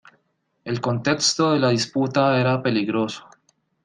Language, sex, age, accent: Spanish, male, 30-39, Caribe: Cuba, Venezuela, Puerto Rico, República Dominicana, Panamá, Colombia caribeña, México caribeño, Costa del golfo de México